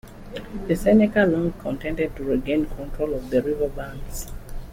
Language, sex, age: English, female, 40-49